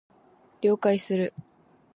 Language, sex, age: Japanese, female, 19-29